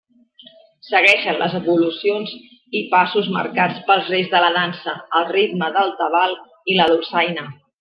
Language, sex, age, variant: Catalan, female, 40-49, Central